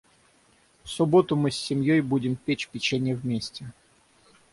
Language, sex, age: Russian, male, 30-39